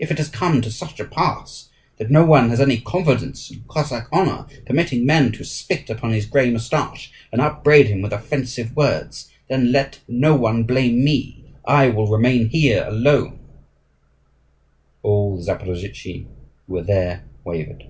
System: none